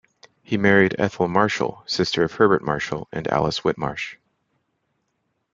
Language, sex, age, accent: English, male, 30-39, United States English